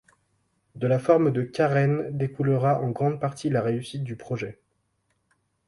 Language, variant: French, Français de métropole